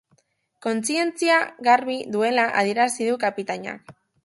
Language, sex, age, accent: Basque, female, under 19, Mendebalekoa (Araba, Bizkaia, Gipuzkoako mendebaleko herri batzuk)